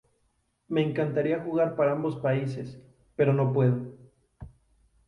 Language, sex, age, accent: Spanish, male, 19-29, México